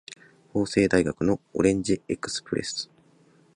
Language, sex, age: Japanese, male, 30-39